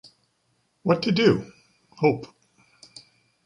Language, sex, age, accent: English, male, 50-59, United States English